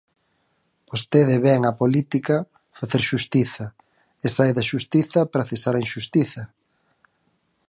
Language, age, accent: Galician, 40-49, Normativo (estándar)